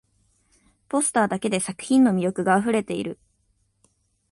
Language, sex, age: Japanese, female, 19-29